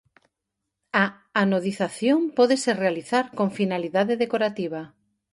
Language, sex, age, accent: Galician, female, 40-49, Normativo (estándar)